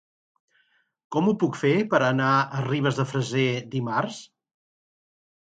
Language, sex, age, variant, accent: Catalan, male, 60-69, Central, central